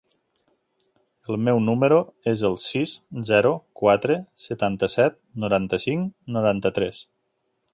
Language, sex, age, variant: Catalan, male, 40-49, Nord-Occidental